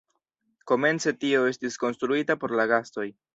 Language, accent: Esperanto, Internacia